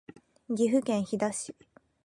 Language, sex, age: Japanese, female, 19-29